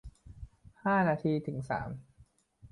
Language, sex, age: Thai, male, 19-29